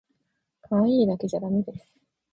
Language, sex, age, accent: Japanese, female, 19-29, 標準語